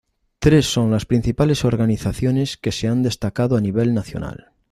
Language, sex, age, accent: Spanish, male, 50-59, España: Norte peninsular (Asturias, Castilla y León, Cantabria, País Vasco, Navarra, Aragón, La Rioja, Guadalajara, Cuenca)